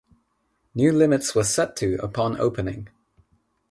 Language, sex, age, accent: English, male, 19-29, England English; India and South Asia (India, Pakistan, Sri Lanka)